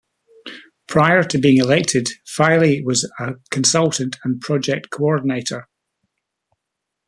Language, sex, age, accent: English, male, 60-69, Scottish English